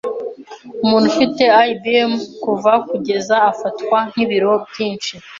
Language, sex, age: Kinyarwanda, female, 19-29